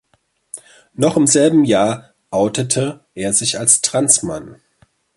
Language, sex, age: German, male, 40-49